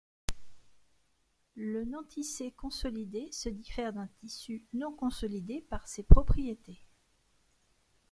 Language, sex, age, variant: French, female, 40-49, Français de métropole